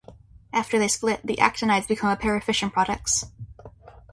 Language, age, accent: English, under 19, United States English